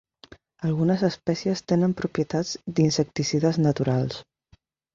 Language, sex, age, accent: Catalan, female, 19-29, aprenent (recent, des del castellà)